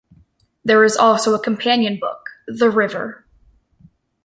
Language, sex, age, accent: English, female, 19-29, United States English